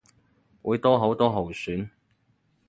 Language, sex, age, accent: Cantonese, male, 30-39, 广州音